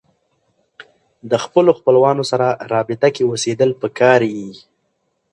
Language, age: Pashto, 19-29